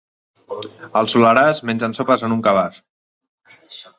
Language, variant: Catalan, Central